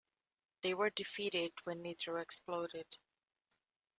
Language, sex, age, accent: English, female, 19-29, Welsh English